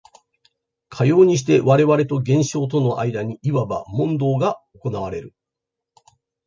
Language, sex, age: Japanese, male, 50-59